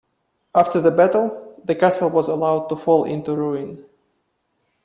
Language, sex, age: English, male, 30-39